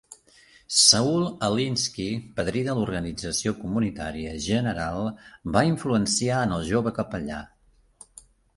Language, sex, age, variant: Catalan, male, 50-59, Central